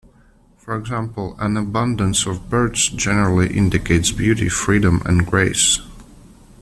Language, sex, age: English, male, 30-39